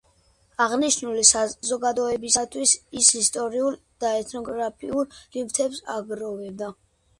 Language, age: Georgian, under 19